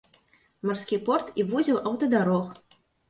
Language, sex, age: Belarusian, female, 30-39